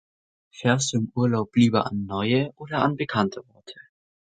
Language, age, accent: German, under 19, Deutschland Deutsch